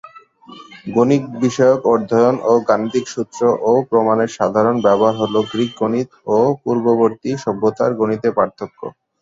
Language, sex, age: Bengali, male, 30-39